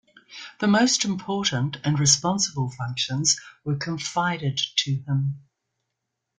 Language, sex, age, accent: English, female, 60-69, New Zealand English